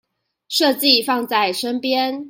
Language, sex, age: Chinese, female, 19-29